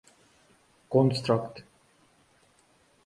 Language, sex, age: English, male, 19-29